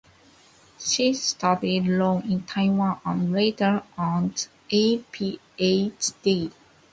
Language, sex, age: English, female, 30-39